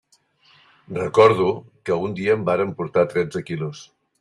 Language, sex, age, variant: Catalan, male, 60-69, Central